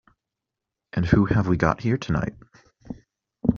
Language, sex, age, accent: English, male, 19-29, United States English